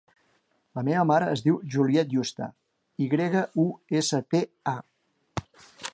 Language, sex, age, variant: Catalan, male, 50-59, Central